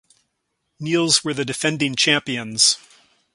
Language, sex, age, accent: English, male, 50-59, Canadian English